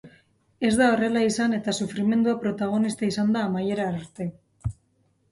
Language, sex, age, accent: Basque, female, 19-29, Mendebalekoa (Araba, Bizkaia, Gipuzkoako mendebaleko herri batzuk)